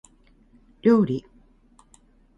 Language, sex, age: Japanese, female, 50-59